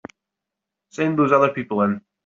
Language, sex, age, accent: English, male, 30-39, Scottish English